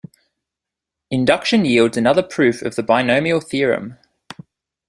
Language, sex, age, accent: English, male, 19-29, Australian English